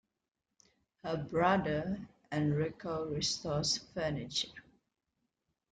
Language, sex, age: English, female, 19-29